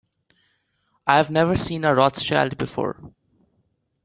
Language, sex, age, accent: English, male, under 19, India and South Asia (India, Pakistan, Sri Lanka)